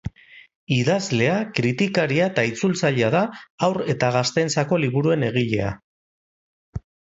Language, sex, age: Basque, male, 40-49